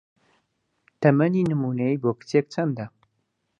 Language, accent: Central Kurdish, سۆرانی